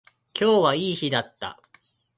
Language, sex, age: Japanese, male, 19-29